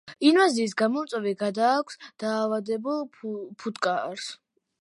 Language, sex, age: Georgian, female, under 19